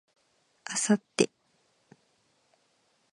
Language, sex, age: Japanese, female, 19-29